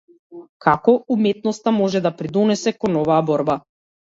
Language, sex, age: Macedonian, female, 30-39